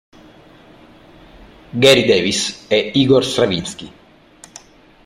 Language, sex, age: Italian, male, 30-39